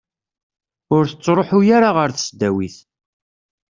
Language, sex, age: Kabyle, male, 30-39